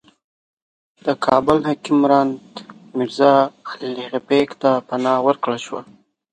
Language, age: Pashto, 19-29